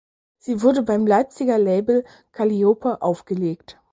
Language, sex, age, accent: German, female, 19-29, Deutschland Deutsch